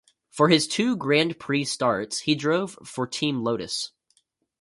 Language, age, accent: English, 19-29, United States English